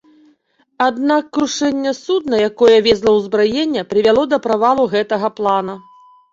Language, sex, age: Belarusian, female, 40-49